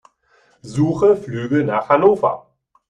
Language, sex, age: German, male, 40-49